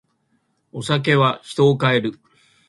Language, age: Japanese, 60-69